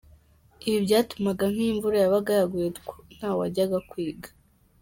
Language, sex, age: Kinyarwanda, female, under 19